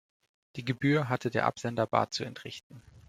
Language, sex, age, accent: German, male, 19-29, Deutschland Deutsch